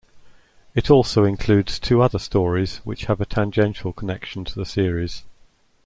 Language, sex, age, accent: English, male, 60-69, England English